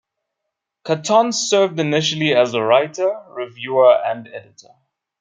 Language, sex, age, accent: English, male, 30-39, Southern African (South Africa, Zimbabwe, Namibia)